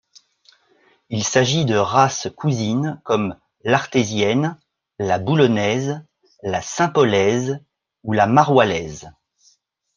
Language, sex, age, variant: French, male, 40-49, Français de métropole